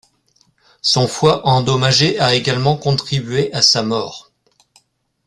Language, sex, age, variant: French, male, 50-59, Français de métropole